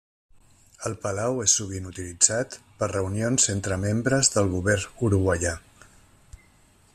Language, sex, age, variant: Catalan, male, 50-59, Central